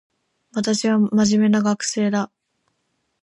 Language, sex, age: Japanese, female, 19-29